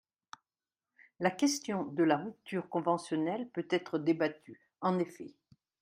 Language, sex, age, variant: French, female, 60-69, Français de métropole